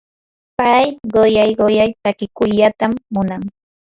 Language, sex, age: Yanahuanca Pasco Quechua, female, 19-29